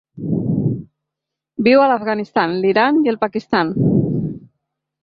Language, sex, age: Catalan, female, 50-59